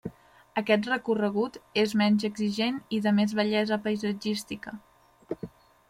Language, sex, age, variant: Catalan, female, 19-29, Central